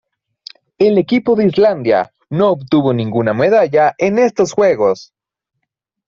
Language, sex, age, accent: Spanish, male, 19-29, México